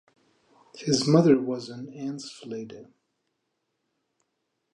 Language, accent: English, United States English